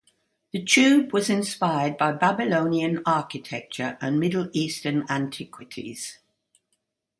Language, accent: English, England English